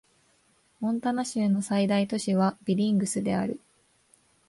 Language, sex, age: Japanese, female, 19-29